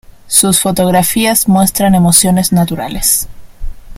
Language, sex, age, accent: Spanish, female, under 19, Chileno: Chile, Cuyo